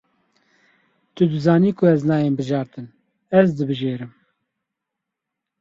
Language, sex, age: Kurdish, male, 30-39